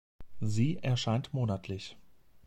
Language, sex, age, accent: German, male, 19-29, Deutschland Deutsch